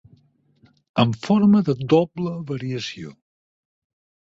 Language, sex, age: Catalan, male, 50-59